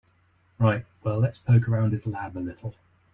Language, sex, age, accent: English, male, 30-39, England English